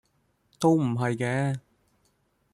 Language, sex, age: Cantonese, male, 19-29